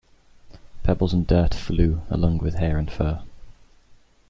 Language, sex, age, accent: English, male, 19-29, England English